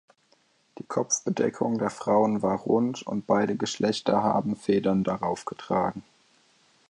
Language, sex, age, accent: German, male, 19-29, Deutschland Deutsch